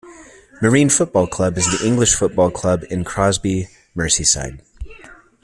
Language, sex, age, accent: English, male, 30-39, United States English